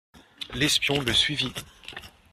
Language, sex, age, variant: French, male, 19-29, Français de métropole